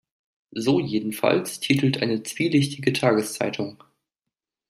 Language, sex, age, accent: German, male, 19-29, Deutschland Deutsch